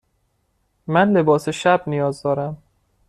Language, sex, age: Persian, male, 19-29